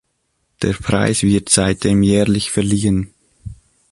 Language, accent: German, Schweizerdeutsch